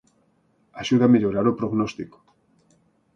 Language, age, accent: Galician, 50-59, Central (gheada)